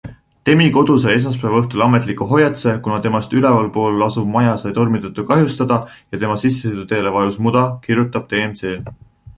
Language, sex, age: Estonian, male, 19-29